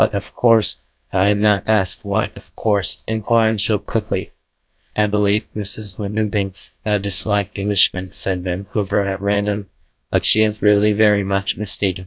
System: TTS, GlowTTS